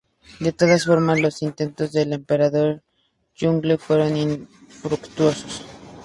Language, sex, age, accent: Spanish, female, 19-29, México